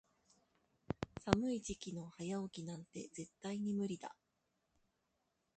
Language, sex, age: Japanese, female, 30-39